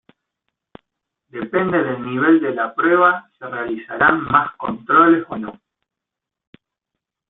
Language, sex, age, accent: Spanish, male, 30-39, Rioplatense: Argentina, Uruguay, este de Bolivia, Paraguay